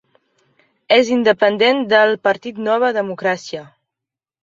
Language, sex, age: Catalan, female, 19-29